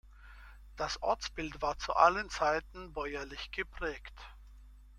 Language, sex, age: German, male, 50-59